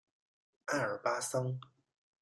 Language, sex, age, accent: Chinese, male, 40-49, 出生地：上海市